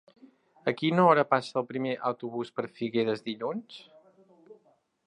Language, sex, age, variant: Catalan, male, 40-49, Central